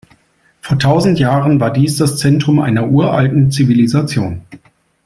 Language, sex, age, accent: German, male, 40-49, Deutschland Deutsch